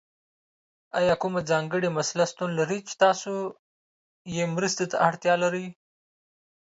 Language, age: Pashto, 19-29